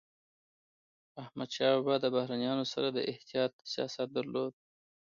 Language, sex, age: Pashto, male, 30-39